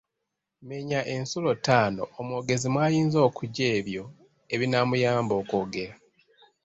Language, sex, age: Ganda, male, 90+